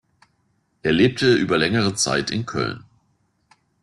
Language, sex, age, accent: German, male, 40-49, Deutschland Deutsch